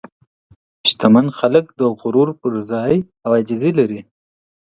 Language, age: Pashto, 19-29